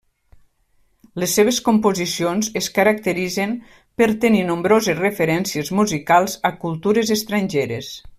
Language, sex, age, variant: Catalan, female, 50-59, Nord-Occidental